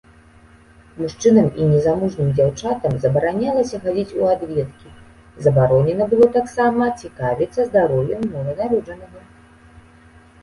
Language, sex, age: Belarusian, female, 19-29